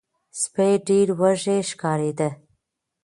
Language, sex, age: Pashto, female, 19-29